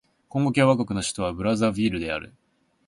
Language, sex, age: Japanese, male, 19-29